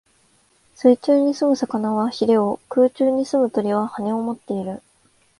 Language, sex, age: Japanese, female, 19-29